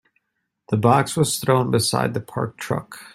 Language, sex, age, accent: English, male, 30-39, United States English